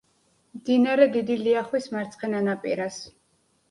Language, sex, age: Georgian, female, 19-29